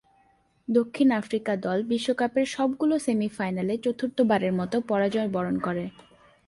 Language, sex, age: Bengali, female, 19-29